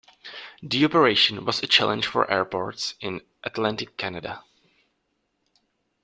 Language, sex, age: English, male, 19-29